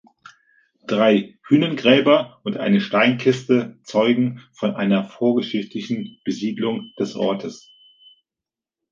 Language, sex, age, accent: German, male, 30-39, Deutschland Deutsch